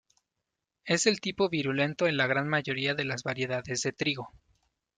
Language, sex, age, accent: Spanish, male, 30-39, México